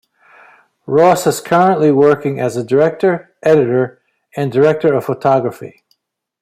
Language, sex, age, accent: English, male, 70-79, United States English